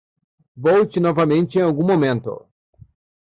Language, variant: Portuguese, Portuguese (Brasil)